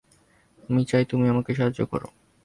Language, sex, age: Bengali, male, 19-29